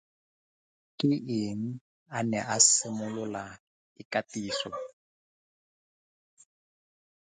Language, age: Tswana, 30-39